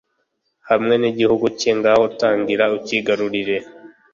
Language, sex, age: Kinyarwanda, male, 19-29